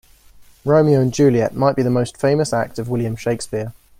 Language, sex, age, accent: English, male, 19-29, England English